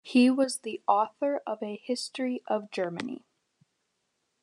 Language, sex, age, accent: English, female, under 19, United States English